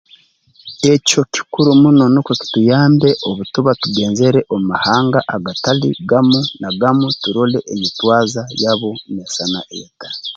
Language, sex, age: Tooro, male, 40-49